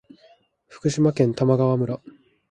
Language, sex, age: Japanese, male, 19-29